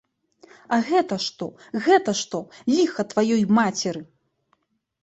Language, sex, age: Belarusian, female, 19-29